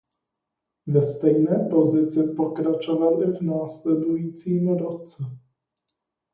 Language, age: Czech, 30-39